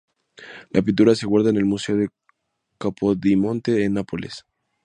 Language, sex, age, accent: Spanish, male, under 19, México